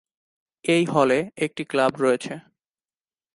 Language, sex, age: Bengali, male, 19-29